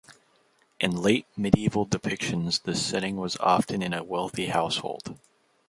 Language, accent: English, United States English